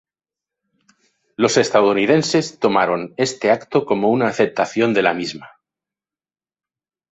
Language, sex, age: Spanish, male, 50-59